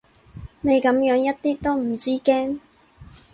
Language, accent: Cantonese, 广州音